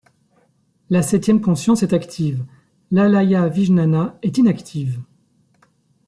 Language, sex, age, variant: French, male, 30-39, Français de métropole